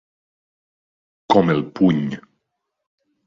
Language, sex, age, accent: Catalan, male, 40-49, valencià